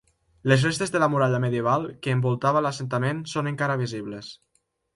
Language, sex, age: Catalan, male, under 19